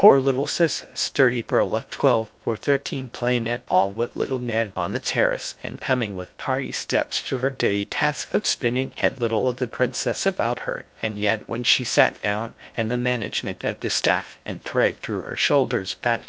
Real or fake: fake